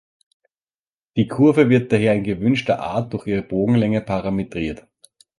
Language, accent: German, Österreichisches Deutsch